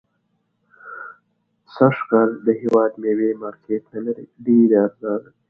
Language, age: Pashto, 19-29